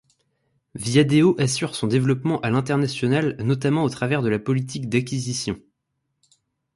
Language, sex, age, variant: French, male, 19-29, Français de métropole